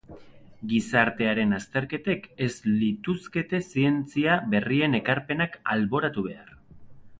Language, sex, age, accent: Basque, male, 30-39, Mendebalekoa (Araba, Bizkaia, Gipuzkoako mendebaleko herri batzuk)